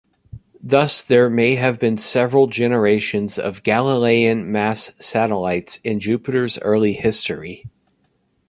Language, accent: English, United States English